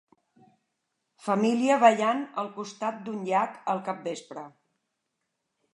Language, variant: Catalan, Central